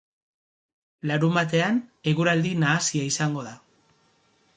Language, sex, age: Basque, male, 50-59